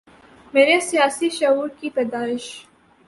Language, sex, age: Urdu, female, 19-29